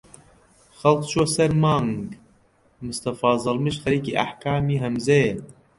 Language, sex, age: Central Kurdish, male, 30-39